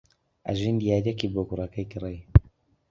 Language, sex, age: Central Kurdish, male, 19-29